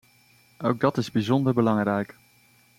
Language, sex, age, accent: Dutch, male, 19-29, Nederlands Nederlands